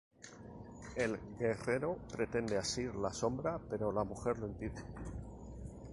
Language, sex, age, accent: Spanish, male, 40-49, España: Norte peninsular (Asturias, Castilla y León, Cantabria, País Vasco, Navarra, Aragón, La Rioja, Guadalajara, Cuenca)